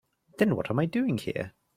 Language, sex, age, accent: English, male, 19-29, England English